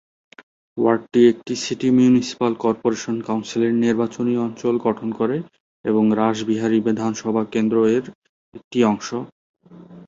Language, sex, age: Bengali, male, 30-39